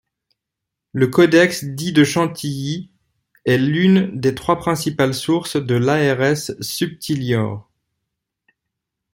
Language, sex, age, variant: French, male, 40-49, Français de métropole